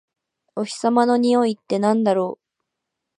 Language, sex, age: Japanese, female, 19-29